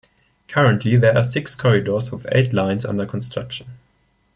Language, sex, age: English, male, 19-29